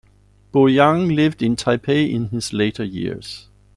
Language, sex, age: English, male, 40-49